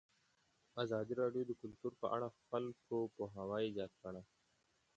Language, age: Pashto, 19-29